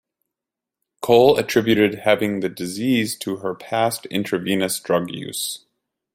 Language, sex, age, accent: English, male, 30-39, United States English